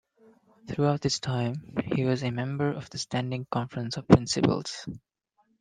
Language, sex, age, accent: English, male, 19-29, United States English